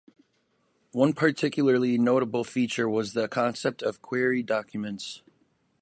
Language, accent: English, United States English